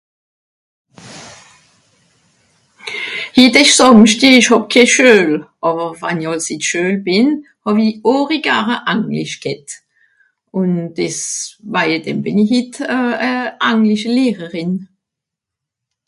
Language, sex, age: Swiss German, female, 60-69